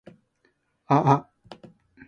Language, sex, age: Japanese, male, 40-49